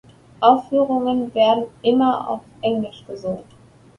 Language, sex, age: German, female, 19-29